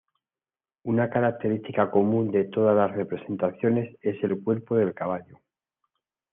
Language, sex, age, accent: Spanish, male, 50-59, España: Centro-Sur peninsular (Madrid, Toledo, Castilla-La Mancha)